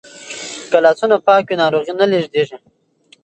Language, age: Pashto, 19-29